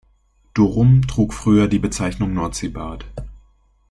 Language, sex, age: German, male, 19-29